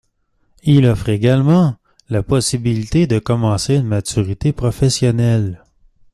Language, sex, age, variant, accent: French, male, 19-29, Français d'Amérique du Nord, Français du Canada